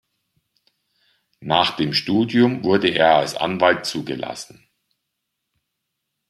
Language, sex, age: German, male, 50-59